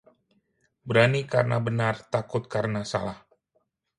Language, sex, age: Indonesian, male, 40-49